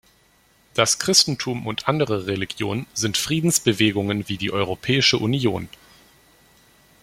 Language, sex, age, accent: German, male, 19-29, Deutschland Deutsch